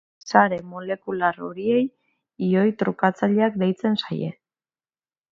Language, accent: Basque, Mendebalekoa (Araba, Bizkaia, Gipuzkoako mendebaleko herri batzuk)